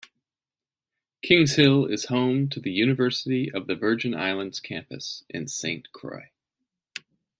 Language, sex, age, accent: English, male, 40-49, United States English